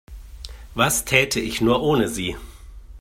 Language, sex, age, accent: German, male, 40-49, Deutschland Deutsch